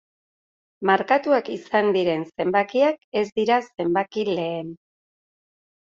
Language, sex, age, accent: Basque, female, 50-59, Erdialdekoa edo Nafarra (Gipuzkoa, Nafarroa)